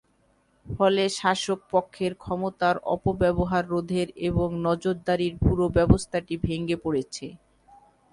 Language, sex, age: Bengali, male, 19-29